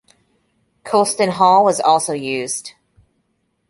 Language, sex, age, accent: English, female, 40-49, United States English